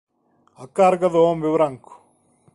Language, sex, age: Galician, male, 40-49